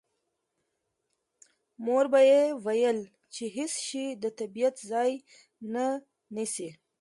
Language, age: Pashto, 19-29